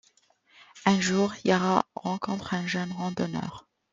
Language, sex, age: French, male, 40-49